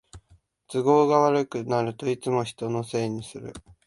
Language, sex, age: Japanese, male, 19-29